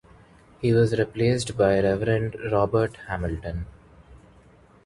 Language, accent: English, India and South Asia (India, Pakistan, Sri Lanka)